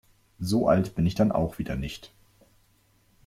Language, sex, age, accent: German, male, 19-29, Deutschland Deutsch